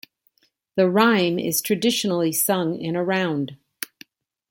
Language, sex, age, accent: English, female, 60-69, United States English